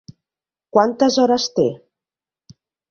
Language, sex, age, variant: Catalan, female, 40-49, Nord-Occidental